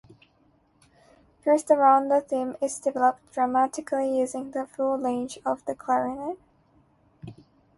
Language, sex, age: English, female, 19-29